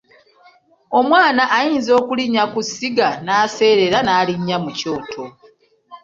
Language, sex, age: Ganda, female, 30-39